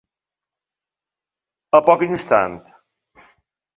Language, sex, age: Catalan, male, 40-49